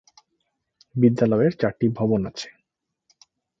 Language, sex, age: Bengali, male, 30-39